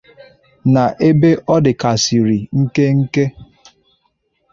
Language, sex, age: Igbo, male, 30-39